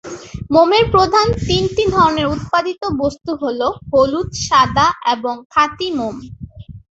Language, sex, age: Bengali, female, under 19